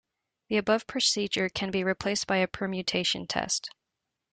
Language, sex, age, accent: English, female, 19-29, Canadian English